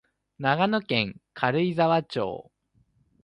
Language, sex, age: Japanese, male, 19-29